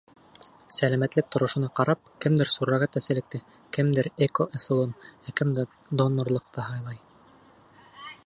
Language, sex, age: Bashkir, male, 30-39